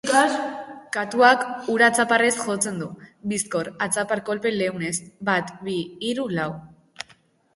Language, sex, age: Basque, female, under 19